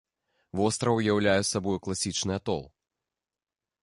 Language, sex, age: Belarusian, male, 30-39